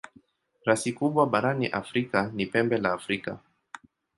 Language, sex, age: Swahili, male, 30-39